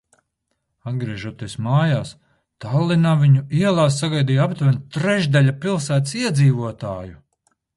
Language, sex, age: Latvian, male, 40-49